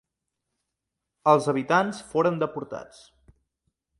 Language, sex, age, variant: Catalan, male, 19-29, Central